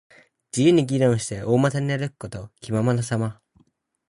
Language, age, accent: Japanese, under 19, 標準語